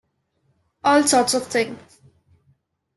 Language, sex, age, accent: English, female, 19-29, India and South Asia (India, Pakistan, Sri Lanka)